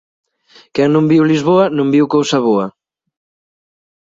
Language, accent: Galician, Atlántico (seseo e gheada)